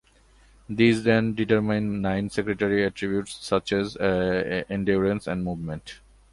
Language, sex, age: English, male, 19-29